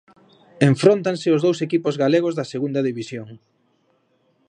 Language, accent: Galician, Normativo (estándar)